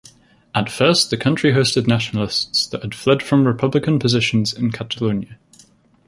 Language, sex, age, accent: English, male, under 19, England English